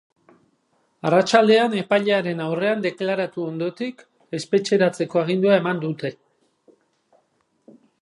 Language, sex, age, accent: Basque, male, 40-49, Mendebalekoa (Araba, Bizkaia, Gipuzkoako mendebaleko herri batzuk)